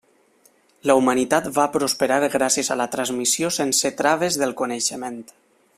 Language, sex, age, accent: Catalan, male, 19-29, valencià